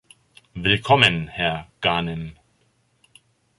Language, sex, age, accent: German, male, 50-59, Deutschland Deutsch